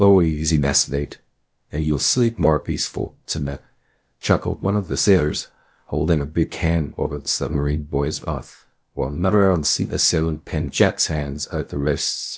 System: TTS, VITS